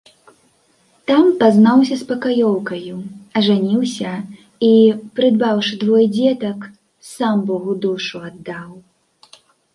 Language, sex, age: Belarusian, female, 19-29